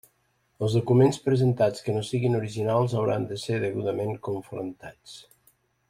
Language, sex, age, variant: Catalan, male, 19-29, Nord-Occidental